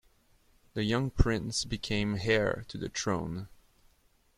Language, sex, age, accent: English, male, 30-39, Canadian English